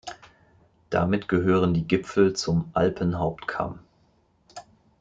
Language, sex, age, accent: German, male, 40-49, Deutschland Deutsch